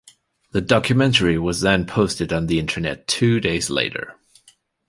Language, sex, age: English, male, 30-39